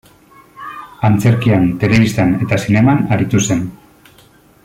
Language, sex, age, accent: Basque, male, 40-49, Mendebalekoa (Araba, Bizkaia, Gipuzkoako mendebaleko herri batzuk)